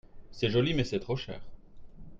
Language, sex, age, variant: French, male, 30-39, Français de métropole